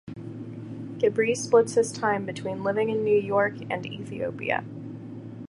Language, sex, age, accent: English, male, 19-29, United States English